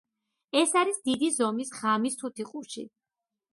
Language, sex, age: Georgian, female, 30-39